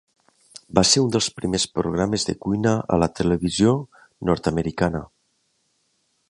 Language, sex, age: Catalan, male, 40-49